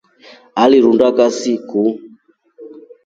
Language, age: Rombo, 30-39